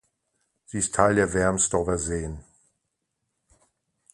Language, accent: German, Deutschland Deutsch